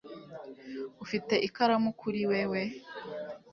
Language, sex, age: Kinyarwanda, female, 19-29